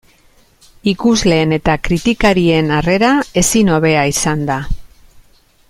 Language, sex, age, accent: Basque, female, 40-49, Mendebalekoa (Araba, Bizkaia, Gipuzkoako mendebaleko herri batzuk)